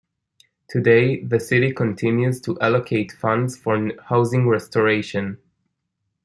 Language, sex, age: English, male, 19-29